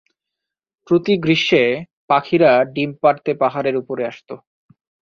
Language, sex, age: Bengali, male, 19-29